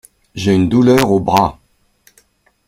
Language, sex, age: French, male, 60-69